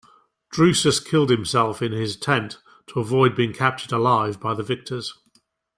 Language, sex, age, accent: English, male, 50-59, England English